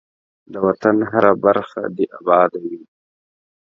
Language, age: Pashto, 19-29